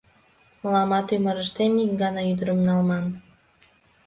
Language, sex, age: Mari, female, 19-29